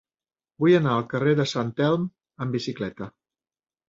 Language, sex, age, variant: Catalan, male, 60-69, Central